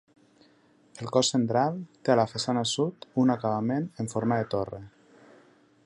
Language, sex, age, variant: Catalan, male, 30-39, Nord-Occidental